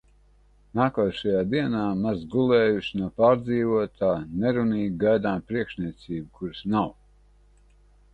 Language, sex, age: Latvian, male, 60-69